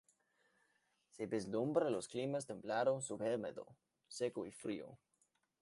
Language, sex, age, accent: Spanish, male, under 19, México